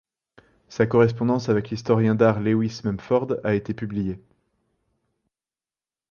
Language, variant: French, Français de métropole